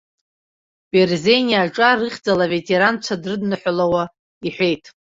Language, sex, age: Abkhazian, female, 30-39